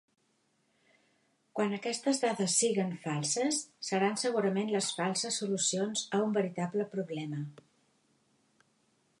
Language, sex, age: Catalan, female, 60-69